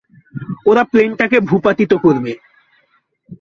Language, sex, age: Bengali, male, 19-29